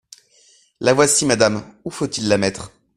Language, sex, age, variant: French, male, 19-29, Français de métropole